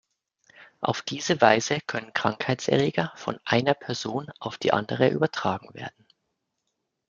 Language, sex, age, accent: German, male, 30-39, Deutschland Deutsch